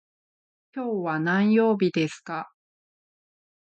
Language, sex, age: Japanese, female, 40-49